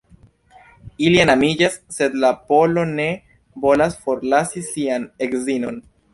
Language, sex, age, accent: Esperanto, male, 19-29, Internacia